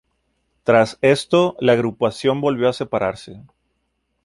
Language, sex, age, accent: Spanish, male, 40-49, México